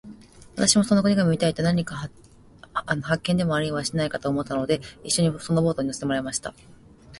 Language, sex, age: Japanese, female, 30-39